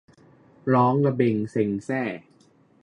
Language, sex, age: Thai, male, 19-29